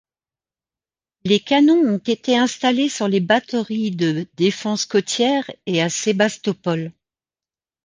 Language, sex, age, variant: French, female, 50-59, Français de métropole